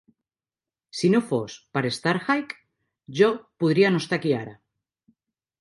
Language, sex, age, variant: Catalan, female, 40-49, Central